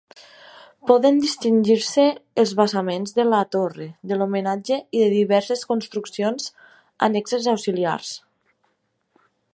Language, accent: Catalan, valencià